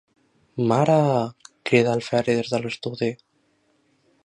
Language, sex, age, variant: Catalan, male, 19-29, Central